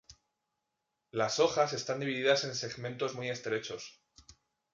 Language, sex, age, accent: Spanish, male, 30-39, España: Norte peninsular (Asturias, Castilla y León, Cantabria, País Vasco, Navarra, Aragón, La Rioja, Guadalajara, Cuenca)